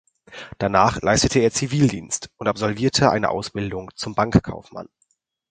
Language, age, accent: German, under 19, Deutschland Deutsch